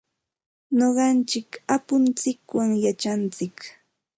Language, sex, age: Ambo-Pasco Quechua, female, 19-29